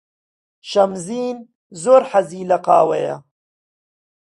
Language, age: Central Kurdish, 30-39